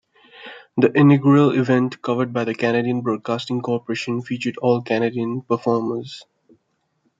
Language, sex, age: English, male, 19-29